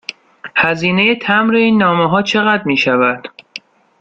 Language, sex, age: Persian, male, 30-39